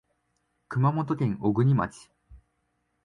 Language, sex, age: Japanese, male, 19-29